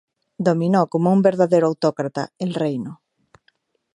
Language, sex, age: Spanish, female, 30-39